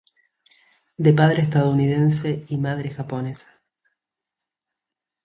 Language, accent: Spanish, Rioplatense: Argentina, Uruguay, este de Bolivia, Paraguay